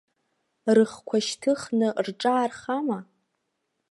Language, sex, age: Abkhazian, female, 19-29